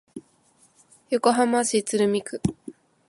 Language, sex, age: Japanese, female, 19-29